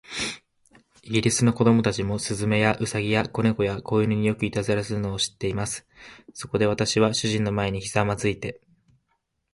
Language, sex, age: Japanese, male, 19-29